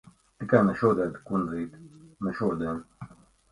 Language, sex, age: Latvian, male, 40-49